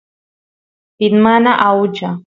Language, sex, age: Santiago del Estero Quichua, female, 19-29